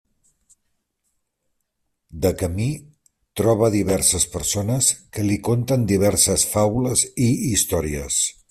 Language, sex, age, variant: Catalan, male, 60-69, Central